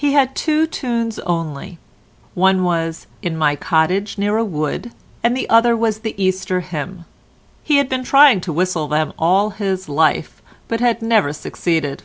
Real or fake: real